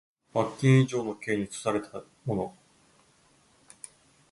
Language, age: Japanese, 30-39